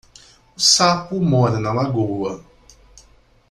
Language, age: Portuguese, 30-39